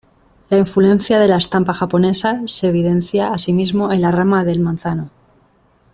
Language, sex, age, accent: Spanish, female, 30-39, España: Norte peninsular (Asturias, Castilla y León, Cantabria, País Vasco, Navarra, Aragón, La Rioja, Guadalajara, Cuenca)